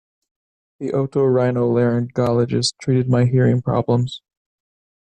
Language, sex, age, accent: English, male, 19-29, United States English